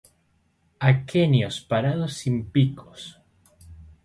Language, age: Spanish, 19-29